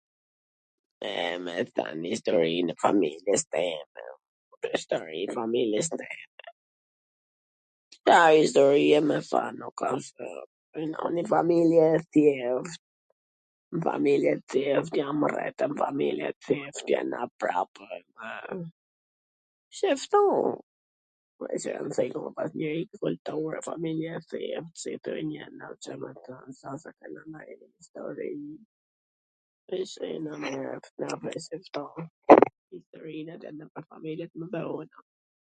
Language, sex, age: Gheg Albanian, female, 50-59